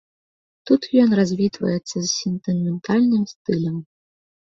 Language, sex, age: Belarusian, female, 19-29